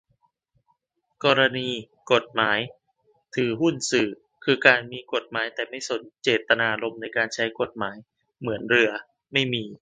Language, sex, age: Thai, male, 19-29